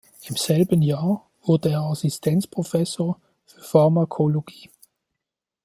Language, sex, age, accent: German, male, 19-29, Schweizerdeutsch